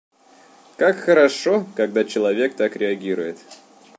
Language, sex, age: Russian, male, 19-29